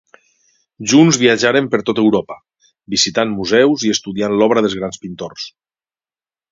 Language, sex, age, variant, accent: Catalan, male, 40-49, Valencià septentrional, valencià